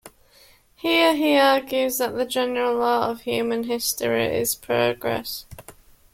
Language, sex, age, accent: English, female, 19-29, England English